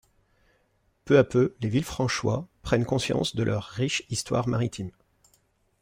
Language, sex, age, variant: French, male, 40-49, Français de métropole